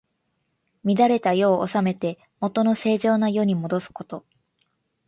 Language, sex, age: Japanese, female, 19-29